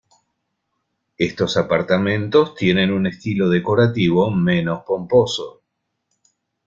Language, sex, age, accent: Spanish, male, 50-59, Rioplatense: Argentina, Uruguay, este de Bolivia, Paraguay